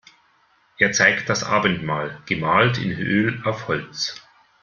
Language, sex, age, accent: German, male, 40-49, Deutschland Deutsch